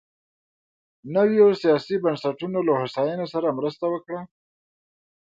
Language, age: Pashto, 19-29